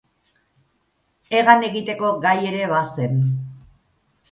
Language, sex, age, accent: Basque, female, 50-59, Erdialdekoa edo Nafarra (Gipuzkoa, Nafarroa)